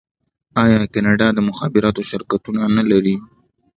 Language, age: Pashto, 19-29